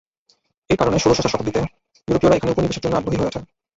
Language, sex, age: Bengali, male, 19-29